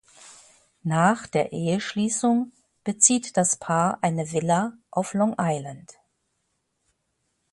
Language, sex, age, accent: German, female, 60-69, Deutschland Deutsch